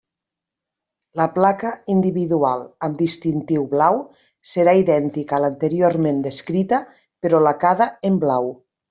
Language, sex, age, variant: Catalan, female, 50-59, Nord-Occidental